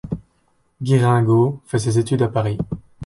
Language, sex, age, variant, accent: French, male, 19-29, Français d'Europe, Français de Belgique